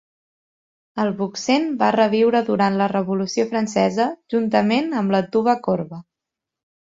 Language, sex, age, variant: Catalan, female, 19-29, Central